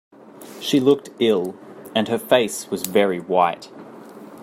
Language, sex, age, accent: English, male, 19-29, Australian English